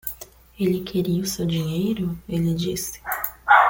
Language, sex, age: Portuguese, female, 19-29